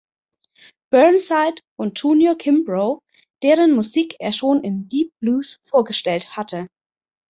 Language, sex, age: German, female, 30-39